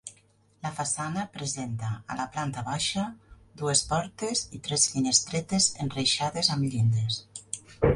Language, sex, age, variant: Catalan, female, 40-49, Nord-Occidental